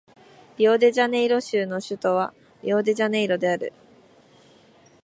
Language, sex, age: Japanese, female, 19-29